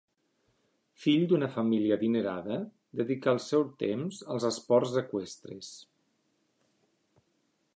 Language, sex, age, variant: Catalan, male, 40-49, Nord-Occidental